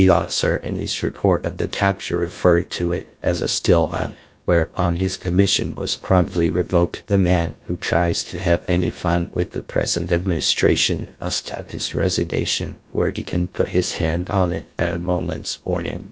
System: TTS, GlowTTS